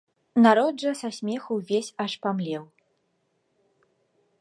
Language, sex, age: Belarusian, female, 19-29